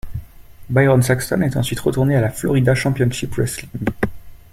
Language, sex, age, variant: French, male, 19-29, Français de métropole